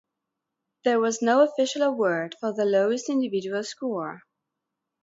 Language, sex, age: English, female, 30-39